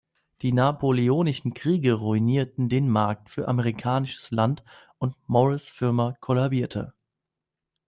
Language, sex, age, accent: German, male, 19-29, Deutschland Deutsch